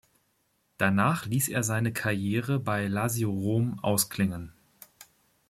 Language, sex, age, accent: German, male, 30-39, Deutschland Deutsch